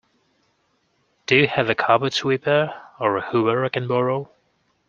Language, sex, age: English, male, 19-29